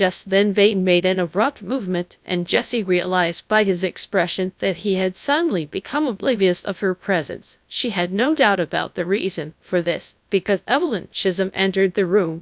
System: TTS, GradTTS